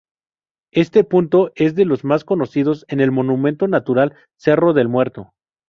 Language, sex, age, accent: Spanish, male, 19-29, México